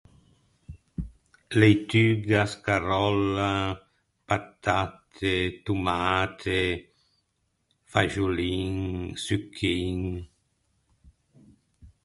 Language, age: Ligurian, 70-79